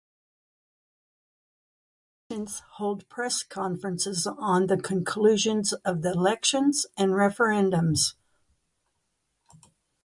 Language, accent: English, United States English